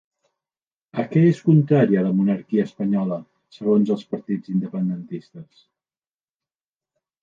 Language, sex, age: Catalan, male, 60-69